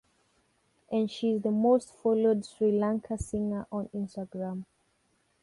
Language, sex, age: English, female, 19-29